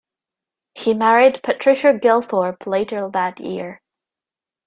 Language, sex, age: English, female, 19-29